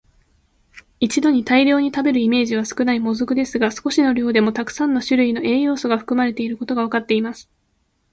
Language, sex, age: Japanese, female, 19-29